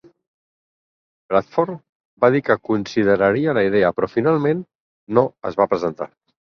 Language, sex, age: Catalan, male, 40-49